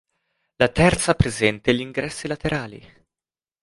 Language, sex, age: Italian, male, 19-29